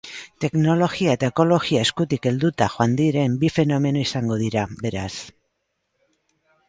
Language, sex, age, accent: Basque, female, 60-69, Mendebalekoa (Araba, Bizkaia, Gipuzkoako mendebaleko herri batzuk)